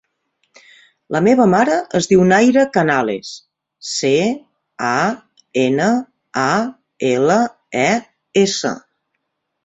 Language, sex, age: Catalan, female, 40-49